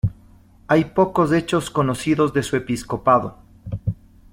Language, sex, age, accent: Spanish, male, 40-49, Andino-Pacífico: Colombia, Perú, Ecuador, oeste de Bolivia y Venezuela andina